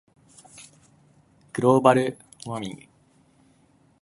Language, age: Japanese, 19-29